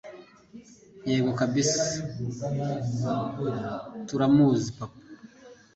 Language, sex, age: Kinyarwanda, male, 30-39